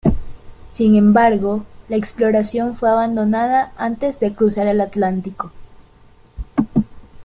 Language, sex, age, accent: Spanish, female, 19-29, Andino-Pacífico: Colombia, Perú, Ecuador, oeste de Bolivia y Venezuela andina